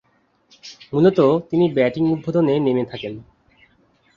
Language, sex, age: Bengali, male, under 19